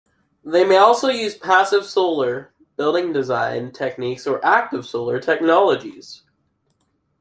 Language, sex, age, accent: English, male, under 19, United States English